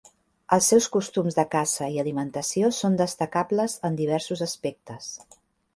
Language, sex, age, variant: Catalan, female, 40-49, Central